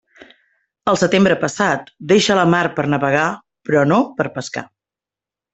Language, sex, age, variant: Catalan, female, 40-49, Central